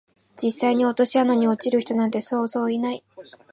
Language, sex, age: Japanese, female, 19-29